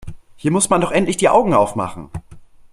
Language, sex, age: German, male, 19-29